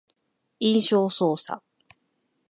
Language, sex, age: Japanese, female, 40-49